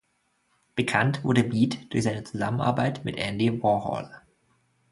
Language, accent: German, Deutschland Deutsch